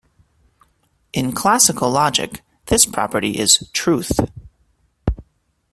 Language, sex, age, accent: English, male, 30-39, United States English